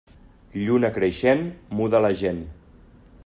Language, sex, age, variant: Catalan, male, 40-49, Nord-Occidental